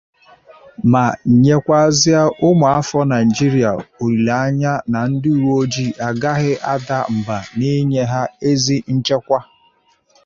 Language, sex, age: Igbo, male, 30-39